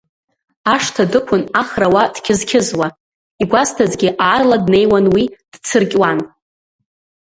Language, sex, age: Abkhazian, female, under 19